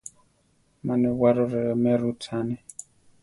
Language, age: Central Tarahumara, 19-29